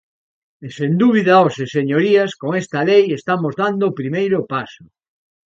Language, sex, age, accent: Galician, male, 60-69, Atlántico (seseo e gheada)